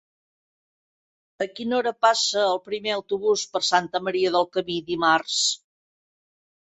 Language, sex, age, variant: Catalan, female, 60-69, Central